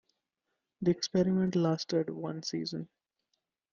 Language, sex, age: English, male, 19-29